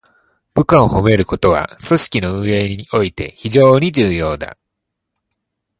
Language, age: Japanese, 19-29